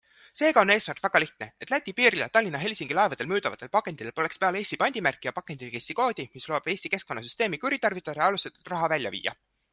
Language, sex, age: Estonian, male, 19-29